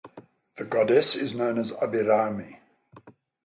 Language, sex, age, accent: English, male, 70-79, England English; Southern African (South Africa, Zimbabwe, Namibia)